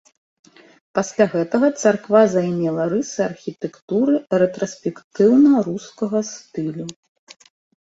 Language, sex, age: Belarusian, female, 40-49